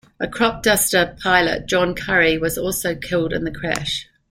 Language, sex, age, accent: English, female, 60-69, New Zealand English